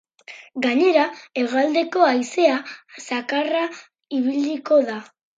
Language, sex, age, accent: Basque, female, under 19, Erdialdekoa edo Nafarra (Gipuzkoa, Nafarroa)